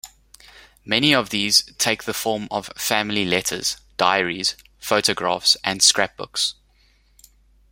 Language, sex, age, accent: English, male, 30-39, Southern African (South Africa, Zimbabwe, Namibia)